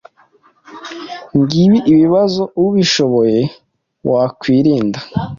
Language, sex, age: Kinyarwanda, male, 19-29